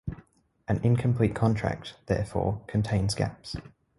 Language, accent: English, Australian English